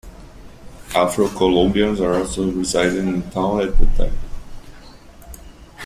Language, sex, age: English, male, 19-29